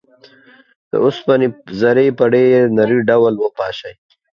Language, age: Pashto, 30-39